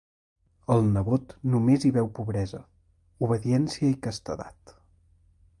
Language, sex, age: Catalan, male, 19-29